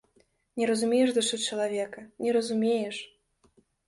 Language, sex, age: Belarusian, female, 19-29